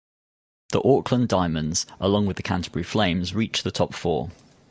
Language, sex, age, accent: English, male, 30-39, England English